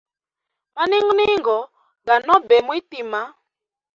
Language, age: Hemba, 30-39